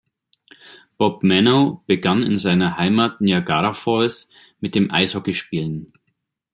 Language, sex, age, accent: German, male, 30-39, Deutschland Deutsch